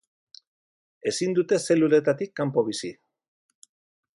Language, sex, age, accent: Basque, male, 40-49, Mendebalekoa (Araba, Bizkaia, Gipuzkoako mendebaleko herri batzuk)